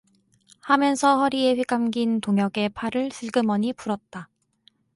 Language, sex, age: Korean, female, 19-29